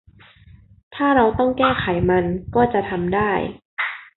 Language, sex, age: Thai, female, 19-29